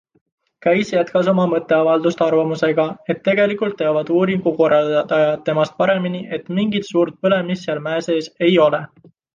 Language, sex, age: Estonian, male, 19-29